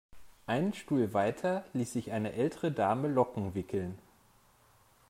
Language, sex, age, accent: German, male, 19-29, Deutschland Deutsch